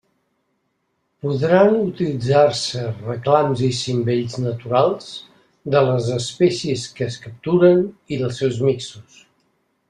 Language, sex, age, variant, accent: Catalan, male, 60-69, Central, central